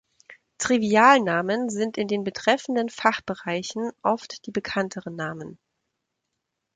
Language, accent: German, Deutschland Deutsch